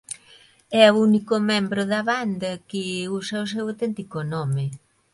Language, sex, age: Galician, female, 50-59